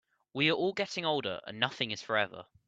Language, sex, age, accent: English, male, under 19, England English